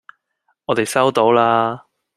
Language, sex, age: Cantonese, male, 19-29